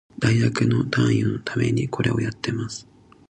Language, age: Japanese, 19-29